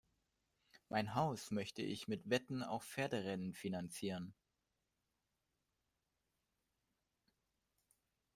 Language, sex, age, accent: German, male, under 19, Deutschland Deutsch